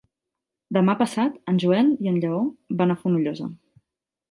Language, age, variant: Catalan, 19-29, Central